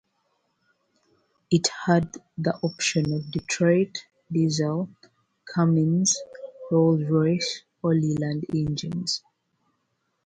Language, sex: English, female